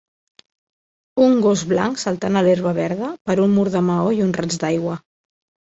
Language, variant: Catalan, Central